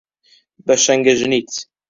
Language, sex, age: Central Kurdish, male, 19-29